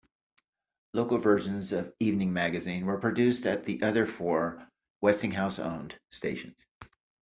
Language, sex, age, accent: English, male, 50-59, United States English